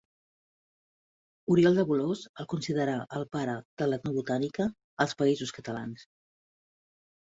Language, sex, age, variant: Catalan, female, 40-49, Central